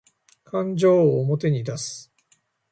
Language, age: Japanese, 50-59